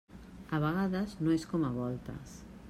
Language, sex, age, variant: Catalan, female, 40-49, Central